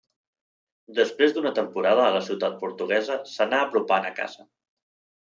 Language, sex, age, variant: Catalan, male, 19-29, Central